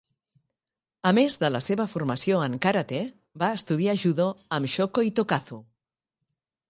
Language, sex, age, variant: Catalan, female, 50-59, Central